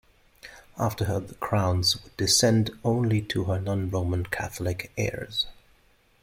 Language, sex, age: English, male, 30-39